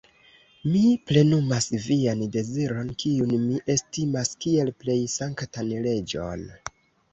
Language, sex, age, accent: Esperanto, male, 19-29, Internacia